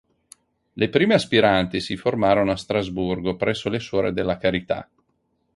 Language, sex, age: Italian, male, 50-59